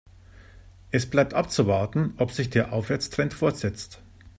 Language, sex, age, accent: German, male, 50-59, Deutschland Deutsch